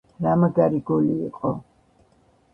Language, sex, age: Georgian, female, 70-79